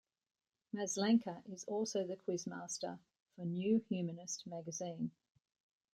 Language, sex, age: English, female, 60-69